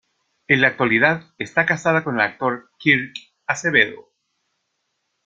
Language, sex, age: Spanish, male, 50-59